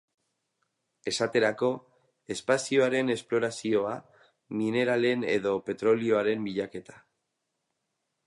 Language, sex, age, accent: Basque, male, 30-39, Mendebalekoa (Araba, Bizkaia, Gipuzkoako mendebaleko herri batzuk)